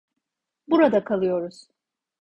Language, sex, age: Turkish, female, 40-49